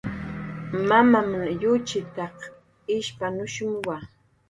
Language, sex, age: Jaqaru, female, 40-49